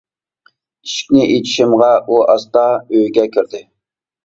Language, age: Uyghur, 30-39